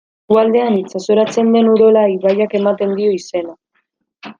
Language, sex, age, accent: Basque, female, 19-29, Mendebalekoa (Araba, Bizkaia, Gipuzkoako mendebaleko herri batzuk)